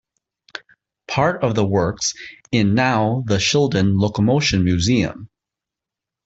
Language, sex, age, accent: English, male, 30-39, United States English